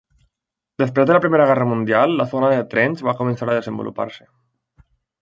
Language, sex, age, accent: Catalan, male, 19-29, valencià